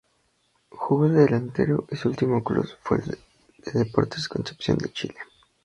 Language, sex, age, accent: Spanish, male, 19-29, México